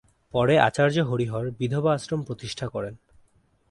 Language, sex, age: Bengali, male, 19-29